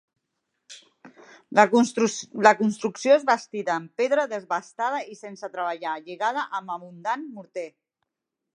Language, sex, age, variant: Catalan, male, 40-49, Central